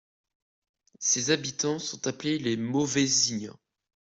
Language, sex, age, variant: French, male, under 19, Français de métropole